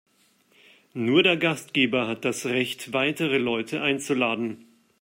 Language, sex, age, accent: German, male, 30-39, Deutschland Deutsch